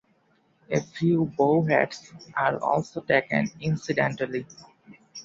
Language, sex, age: English, male, under 19